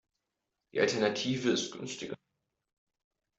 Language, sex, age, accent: German, male, 19-29, Deutschland Deutsch